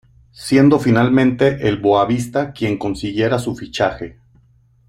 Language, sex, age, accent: Spanish, male, 40-49, México